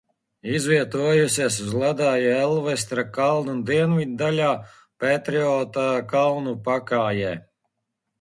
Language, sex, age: Latvian, male, 40-49